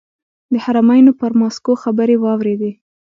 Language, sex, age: Pashto, female, 19-29